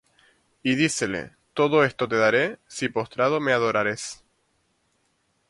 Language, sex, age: Spanish, male, 19-29